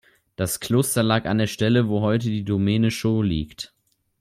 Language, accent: German, Deutschland Deutsch